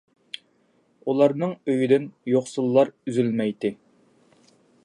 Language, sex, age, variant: Uyghur, male, 80-89, ئۇيغۇر تىلى